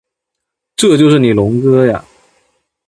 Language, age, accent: Chinese, 19-29, 出生地：江西省